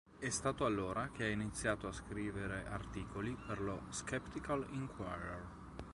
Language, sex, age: Italian, male, 30-39